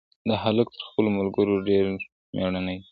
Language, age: Pashto, 19-29